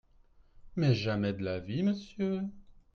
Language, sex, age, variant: French, male, 30-39, Français de métropole